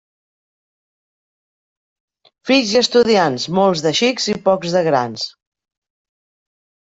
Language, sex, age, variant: Catalan, female, 40-49, Central